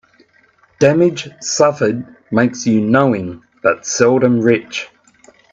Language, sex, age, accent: English, male, 40-49, Australian English